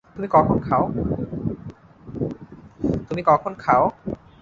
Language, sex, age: Bengali, male, 19-29